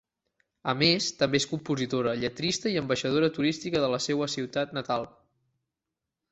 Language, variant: Catalan, Central